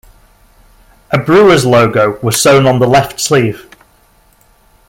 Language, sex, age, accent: English, male, 50-59, England English